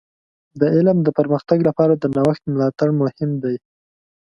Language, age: Pashto, 19-29